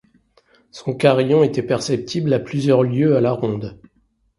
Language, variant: French, Français de métropole